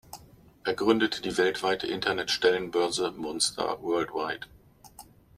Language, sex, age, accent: German, male, 50-59, Deutschland Deutsch